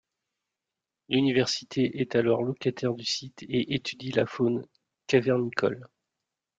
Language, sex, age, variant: French, male, 40-49, Français de métropole